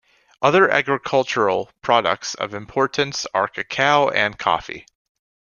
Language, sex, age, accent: English, male, under 19, United States English